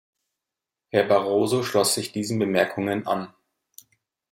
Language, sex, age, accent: German, male, 19-29, Deutschland Deutsch